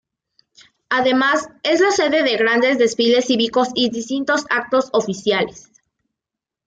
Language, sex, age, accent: Spanish, female, under 19, México